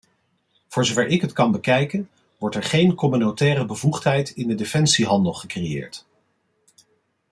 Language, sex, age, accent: Dutch, male, 40-49, Nederlands Nederlands